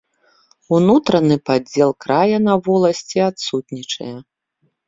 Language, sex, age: Belarusian, female, 40-49